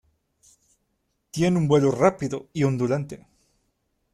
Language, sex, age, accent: Spanish, male, 19-29, México